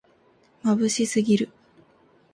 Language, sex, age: Japanese, female, 19-29